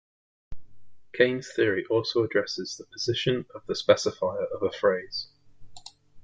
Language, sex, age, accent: English, male, 19-29, England English